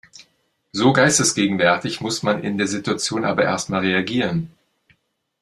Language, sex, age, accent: German, male, 40-49, Deutschland Deutsch